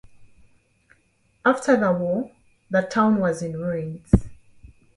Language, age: English, 19-29